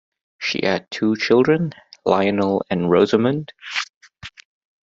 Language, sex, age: English, male, 19-29